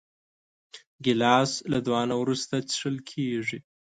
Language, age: Pashto, 19-29